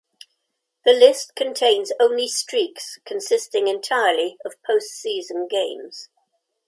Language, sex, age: English, female, 70-79